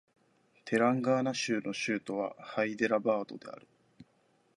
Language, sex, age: Japanese, male, 19-29